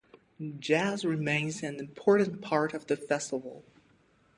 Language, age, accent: English, 19-29, United States English